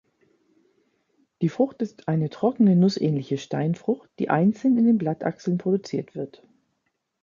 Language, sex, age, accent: German, female, 50-59, Deutschland Deutsch